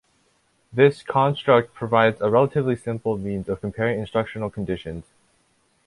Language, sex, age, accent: English, male, under 19, United States English